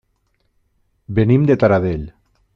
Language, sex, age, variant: Catalan, male, 40-49, Nord-Occidental